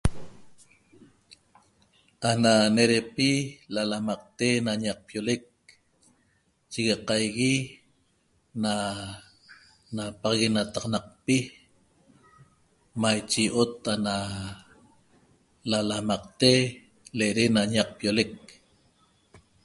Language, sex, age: Toba, female, 50-59